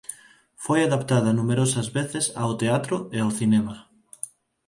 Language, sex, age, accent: Galician, male, 19-29, Neofalante